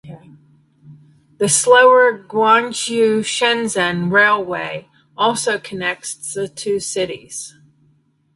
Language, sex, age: English, female, 60-69